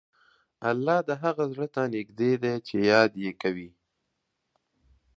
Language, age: Pashto, 19-29